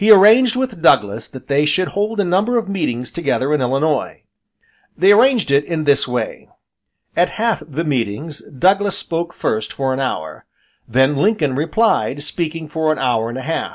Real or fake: real